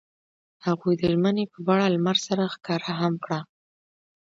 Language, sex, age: Pashto, female, 19-29